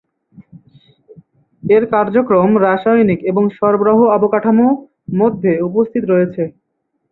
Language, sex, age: Bengali, male, 19-29